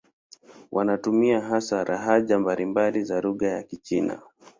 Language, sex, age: Swahili, male, 19-29